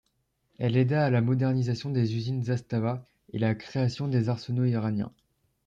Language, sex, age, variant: French, male, under 19, Français de métropole